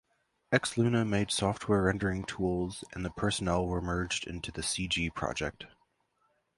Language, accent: English, United States English